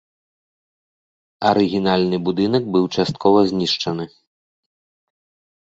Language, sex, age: Belarusian, male, 30-39